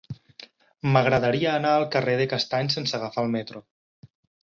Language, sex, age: Catalan, male, 30-39